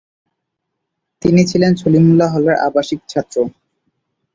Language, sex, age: Bengali, male, 19-29